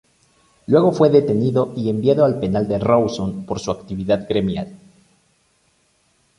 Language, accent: Spanish, México